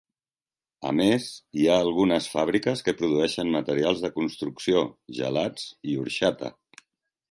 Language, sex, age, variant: Catalan, female, 40-49, Central